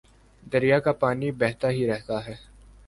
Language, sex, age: Urdu, male, 19-29